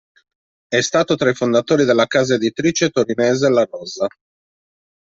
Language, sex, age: Italian, male, 30-39